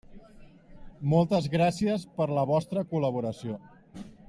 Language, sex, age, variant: Catalan, male, 30-39, Central